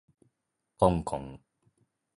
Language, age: Japanese, 30-39